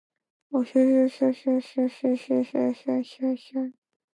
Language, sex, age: Japanese, female, 19-29